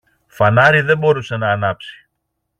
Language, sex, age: Greek, male, 40-49